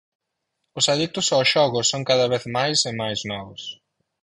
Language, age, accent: Galician, 30-39, Normativo (estándar)